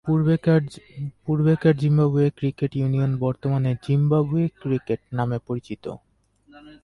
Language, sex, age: Bengali, male, 30-39